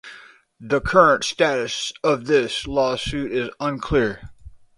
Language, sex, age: English, male, 30-39